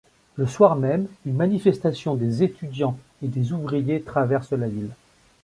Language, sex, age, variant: French, male, 50-59, Français de métropole